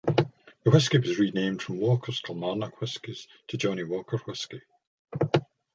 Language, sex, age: English, male, 60-69